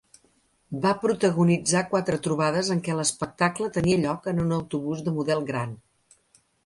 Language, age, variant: Catalan, 60-69, Central